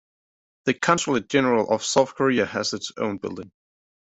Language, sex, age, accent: English, male, 30-39, United States English